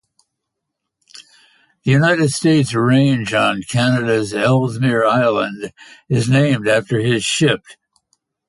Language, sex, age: English, male, 80-89